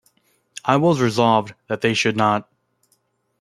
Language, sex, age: English, male, under 19